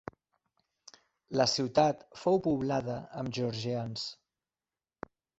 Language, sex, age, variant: Catalan, male, 40-49, Central